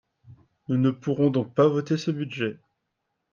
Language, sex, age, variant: French, male, 30-39, Français de métropole